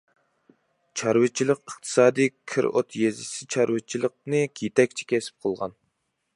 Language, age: Uyghur, 19-29